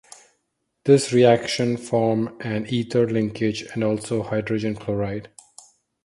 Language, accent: English, India and South Asia (India, Pakistan, Sri Lanka)